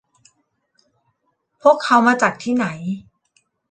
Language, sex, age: Thai, female, 40-49